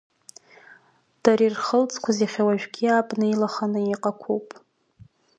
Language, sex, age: Abkhazian, female, 19-29